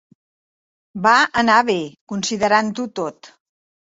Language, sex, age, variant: Catalan, female, 60-69, Central